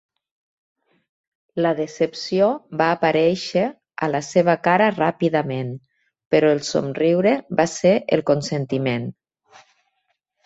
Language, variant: Catalan, Nord-Occidental